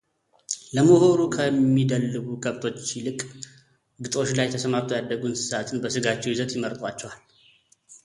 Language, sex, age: Amharic, male, 30-39